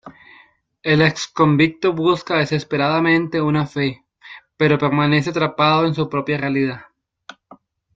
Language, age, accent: Spanish, 19-29, América central